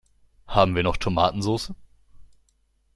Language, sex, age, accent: German, male, 19-29, Deutschland Deutsch